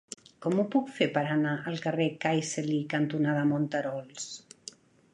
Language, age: Catalan, 50-59